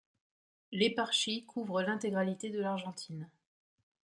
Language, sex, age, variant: French, female, 40-49, Français de métropole